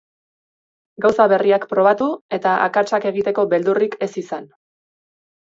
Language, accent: Basque, Erdialdekoa edo Nafarra (Gipuzkoa, Nafarroa)